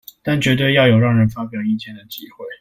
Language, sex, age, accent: Chinese, male, 19-29, 出生地：臺北市